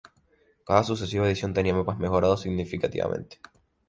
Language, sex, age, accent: Spanish, male, 19-29, España: Islas Canarias